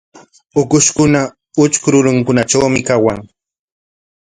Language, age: Corongo Ancash Quechua, 40-49